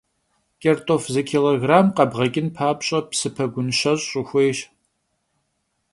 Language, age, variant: Kabardian, 40-49, Адыгэбзэ (Къэбэрдей, Кирил, псоми зэдай)